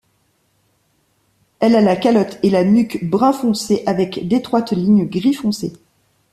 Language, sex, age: French, female, 40-49